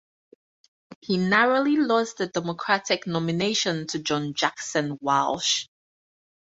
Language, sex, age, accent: English, female, 30-39, United States English